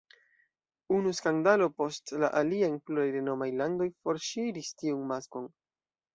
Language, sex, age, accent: Esperanto, male, under 19, Internacia